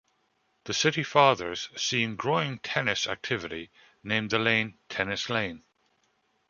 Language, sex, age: English, male, 40-49